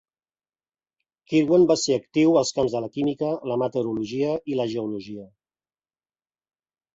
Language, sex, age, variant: Catalan, male, 40-49, Central